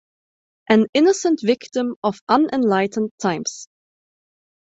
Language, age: English, 19-29